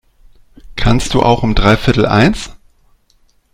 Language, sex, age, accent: German, male, 40-49, Deutschland Deutsch